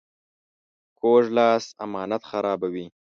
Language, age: Pashto, under 19